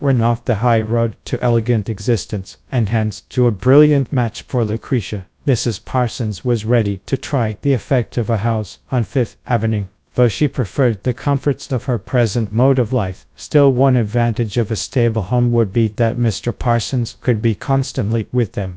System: TTS, GradTTS